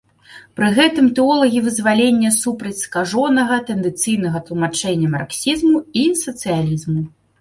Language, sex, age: Belarusian, female, 30-39